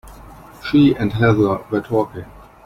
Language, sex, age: English, male, 19-29